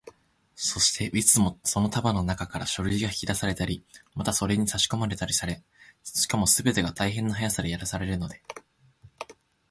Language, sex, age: Japanese, male, 19-29